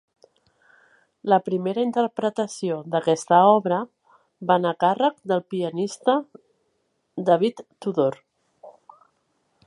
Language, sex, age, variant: Catalan, female, 40-49, Central